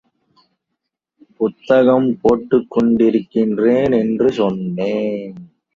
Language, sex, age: Tamil, male, 19-29